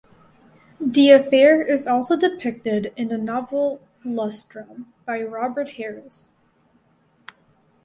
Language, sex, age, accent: English, female, under 19, United States English